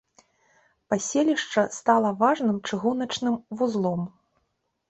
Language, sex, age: Belarusian, female, 40-49